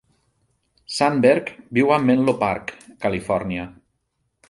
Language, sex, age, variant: Catalan, male, 50-59, Central